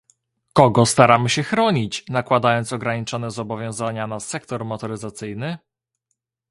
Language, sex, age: Polish, male, 19-29